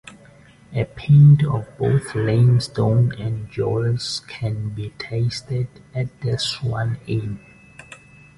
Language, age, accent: English, 19-29, Southern African (South Africa, Zimbabwe, Namibia)